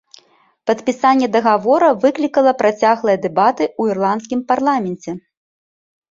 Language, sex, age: Belarusian, female, 30-39